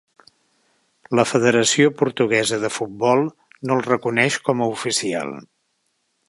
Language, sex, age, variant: Catalan, male, 60-69, Central